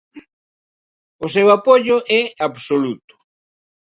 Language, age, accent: Galician, 60-69, Normativo (estándar)